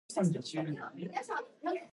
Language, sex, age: English, female, 19-29